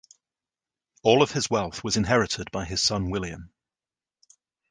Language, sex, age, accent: English, male, 30-39, England English